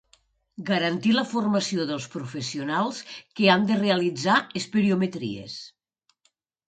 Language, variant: Catalan, Nord-Occidental